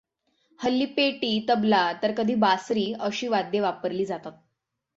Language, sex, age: Marathi, female, 19-29